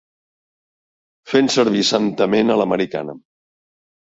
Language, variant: Catalan, Central